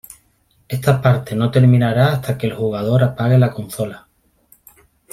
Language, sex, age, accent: Spanish, male, 30-39, España: Sur peninsular (Andalucia, Extremadura, Murcia)